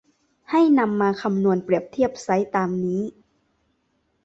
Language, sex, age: Thai, female, 19-29